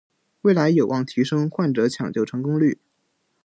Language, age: Chinese, under 19